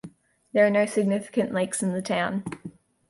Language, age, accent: English, under 19, Australian English